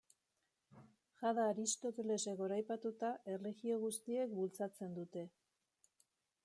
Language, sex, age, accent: Basque, female, 50-59, Mendebalekoa (Araba, Bizkaia, Gipuzkoako mendebaleko herri batzuk)